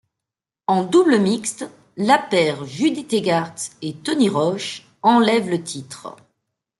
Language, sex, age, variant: French, female, 40-49, Français de métropole